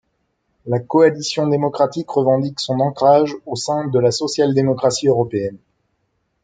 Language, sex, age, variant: French, male, 30-39, Français de métropole